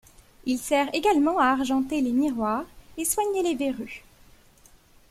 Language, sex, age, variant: French, female, 19-29, Français de métropole